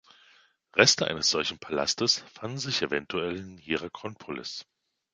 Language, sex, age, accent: German, male, 40-49, Deutschland Deutsch